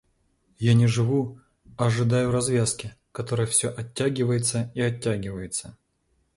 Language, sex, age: Russian, male, 40-49